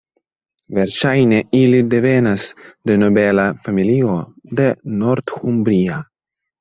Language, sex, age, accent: Esperanto, male, under 19, Internacia